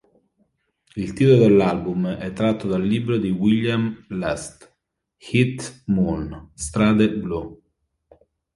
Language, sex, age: Italian, male, 30-39